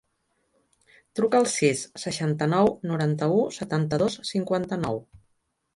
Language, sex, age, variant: Catalan, female, 40-49, Central